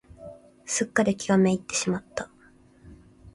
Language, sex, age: Japanese, female, 19-29